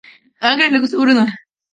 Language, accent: Spanish, México